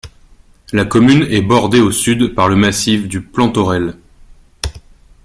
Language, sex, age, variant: French, male, 30-39, Français de métropole